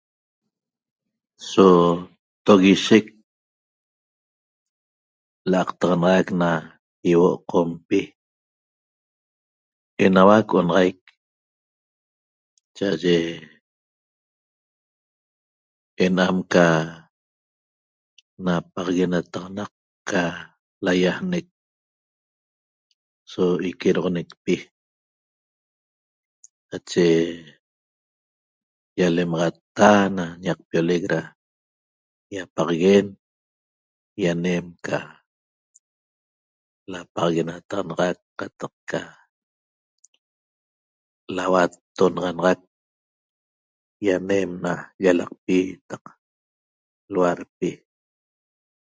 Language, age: Toba, 50-59